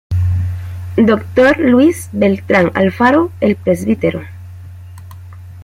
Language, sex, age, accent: Spanish, female, 30-39, América central